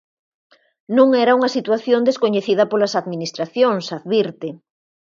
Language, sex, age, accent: Galician, female, 40-49, Normativo (estándar)